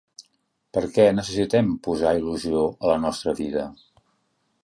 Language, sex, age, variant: Catalan, male, 50-59, Central